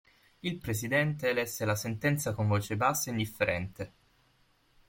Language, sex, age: Italian, male, 19-29